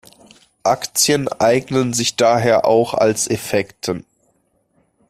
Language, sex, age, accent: German, male, 19-29, Deutschland Deutsch